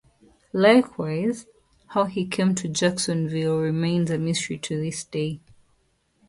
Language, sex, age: English, female, 30-39